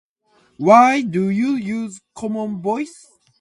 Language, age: English, 19-29